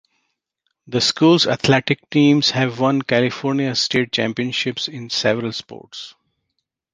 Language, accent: English, India and South Asia (India, Pakistan, Sri Lanka)